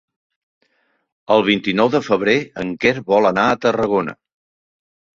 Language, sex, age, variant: Catalan, male, 60-69, Central